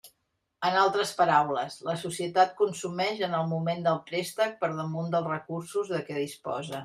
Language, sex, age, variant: Catalan, female, 50-59, Central